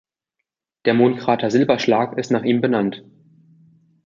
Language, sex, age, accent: German, male, 19-29, Deutschland Deutsch